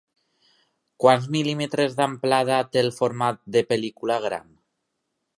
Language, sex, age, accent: Catalan, male, 30-39, valencià